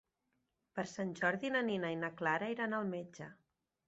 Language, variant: Catalan, Central